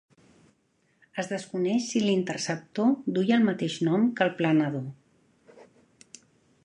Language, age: Catalan, 50-59